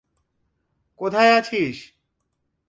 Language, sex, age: Bengali, male, 30-39